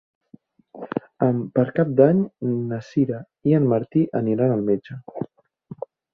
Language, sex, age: Catalan, male, 19-29